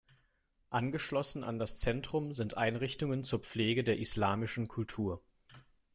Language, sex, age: German, male, 19-29